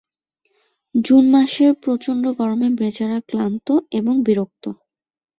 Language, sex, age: Bengali, female, 19-29